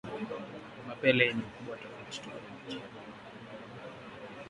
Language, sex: Swahili, male